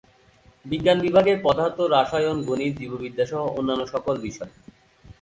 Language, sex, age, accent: Bengali, male, 19-29, Native